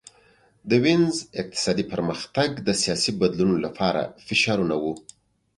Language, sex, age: Pashto, male, 30-39